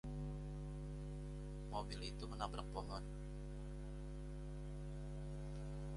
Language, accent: Indonesian, Indonesia